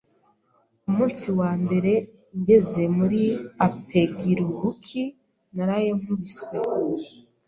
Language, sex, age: Kinyarwanda, female, 19-29